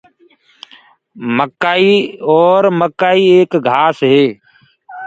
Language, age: Gurgula, 30-39